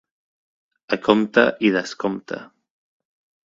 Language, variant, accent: Catalan, Central, central